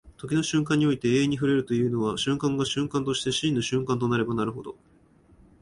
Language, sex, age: Japanese, male, 19-29